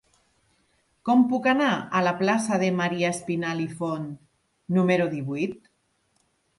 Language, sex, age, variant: Catalan, female, 40-49, Central